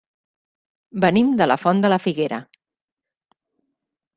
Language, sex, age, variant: Catalan, female, 40-49, Central